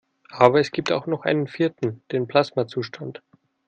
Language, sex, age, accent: German, male, 30-39, Deutschland Deutsch